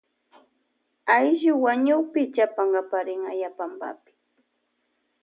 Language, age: Loja Highland Quichua, 19-29